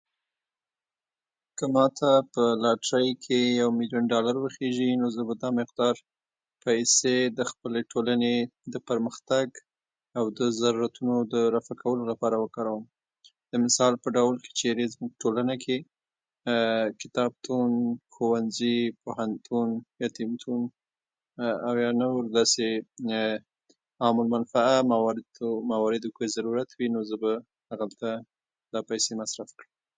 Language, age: Pashto, 30-39